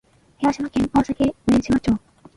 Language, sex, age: Japanese, female, 19-29